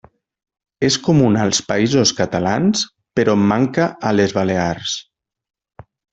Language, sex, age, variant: Catalan, male, 30-39, Nord-Occidental